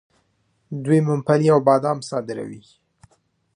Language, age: Pashto, 19-29